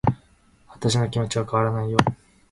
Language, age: Japanese, 19-29